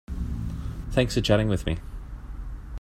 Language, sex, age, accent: English, male, 30-39, Australian English